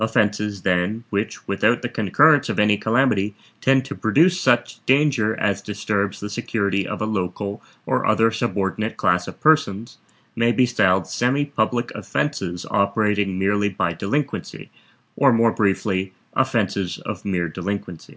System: none